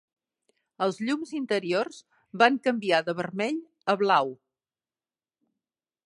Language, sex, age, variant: Catalan, female, 60-69, Central